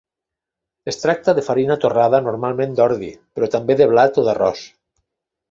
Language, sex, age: Catalan, male, 50-59